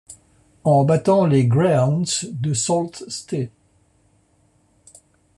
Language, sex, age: French, male, 60-69